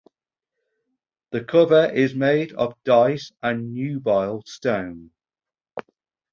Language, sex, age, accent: English, male, 40-49, England English